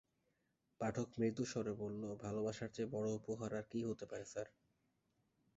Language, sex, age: Bengali, male, 19-29